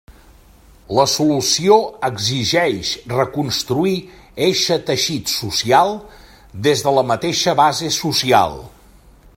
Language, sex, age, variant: Catalan, male, 60-69, Central